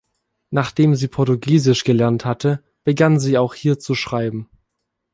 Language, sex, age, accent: German, male, 19-29, Deutschland Deutsch